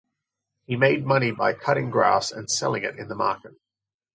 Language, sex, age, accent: English, male, 30-39, Australian English